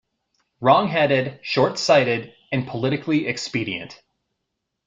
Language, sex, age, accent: English, male, 30-39, United States English